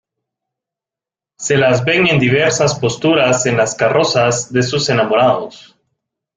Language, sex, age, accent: Spanish, male, 19-29, América central